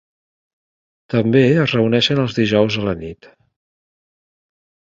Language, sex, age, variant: Catalan, male, 60-69, Central